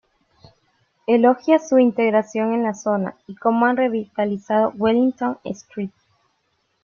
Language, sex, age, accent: Spanish, female, 30-39, América central